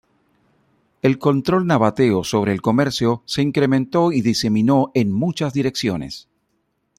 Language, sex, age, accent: Spanish, male, 50-59, América central